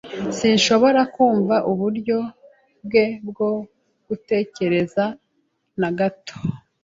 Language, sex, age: Kinyarwanda, female, 19-29